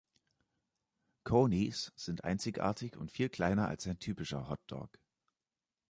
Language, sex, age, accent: German, male, 30-39, Deutschland Deutsch